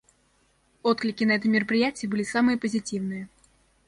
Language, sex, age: Russian, female, under 19